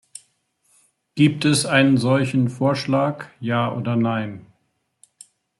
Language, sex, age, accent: German, male, 60-69, Deutschland Deutsch